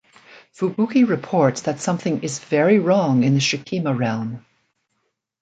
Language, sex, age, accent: English, female, 60-69, Canadian English